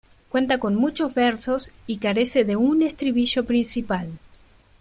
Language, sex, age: Spanish, female, 19-29